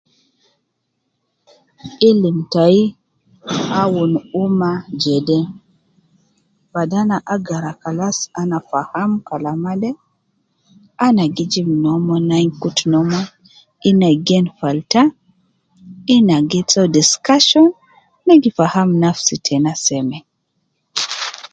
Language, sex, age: Nubi, female, 30-39